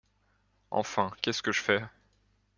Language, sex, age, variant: French, male, 19-29, Français de métropole